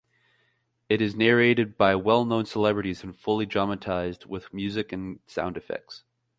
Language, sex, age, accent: English, male, 19-29, United States English